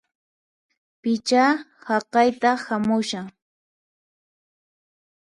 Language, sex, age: Puno Quechua, female, 19-29